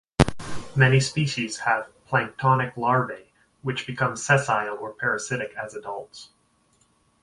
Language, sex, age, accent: English, male, 30-39, Canadian English